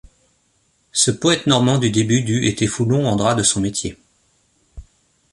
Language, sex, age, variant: French, male, 40-49, Français de métropole